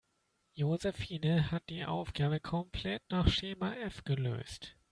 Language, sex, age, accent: German, male, 19-29, Deutschland Deutsch